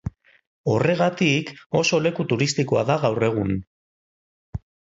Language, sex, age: Basque, male, 40-49